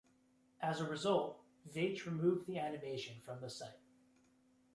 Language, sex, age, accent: English, male, 19-29, United States English